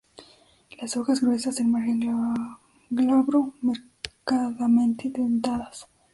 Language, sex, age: Spanish, female, under 19